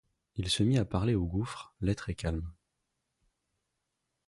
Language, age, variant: French, 30-39, Français de métropole